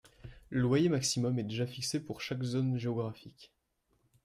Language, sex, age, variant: French, male, 19-29, Français de métropole